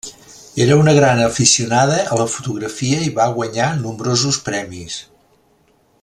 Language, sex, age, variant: Catalan, male, 60-69, Central